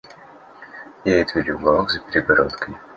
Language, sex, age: Russian, male, 19-29